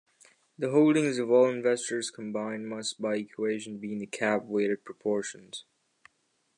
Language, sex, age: English, male, under 19